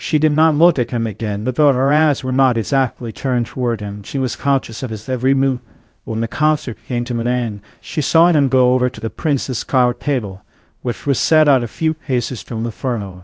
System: TTS, VITS